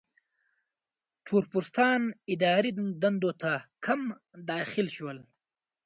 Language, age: Pashto, 19-29